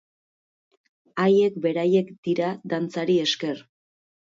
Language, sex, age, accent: Basque, female, 30-39, Erdialdekoa edo Nafarra (Gipuzkoa, Nafarroa)